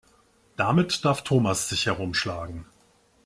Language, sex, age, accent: German, male, 40-49, Deutschland Deutsch